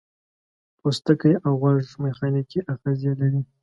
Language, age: Pashto, 19-29